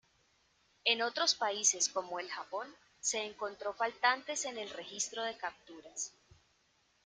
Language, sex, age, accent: Spanish, female, 30-39, Caribe: Cuba, Venezuela, Puerto Rico, República Dominicana, Panamá, Colombia caribeña, México caribeño, Costa del golfo de México